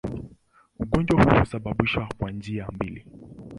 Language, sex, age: Swahili, male, 19-29